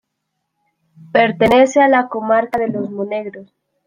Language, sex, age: Spanish, female, 19-29